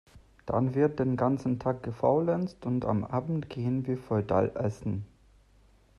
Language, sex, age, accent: German, male, 30-39, Deutschland Deutsch